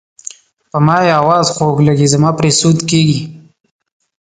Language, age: Pashto, 19-29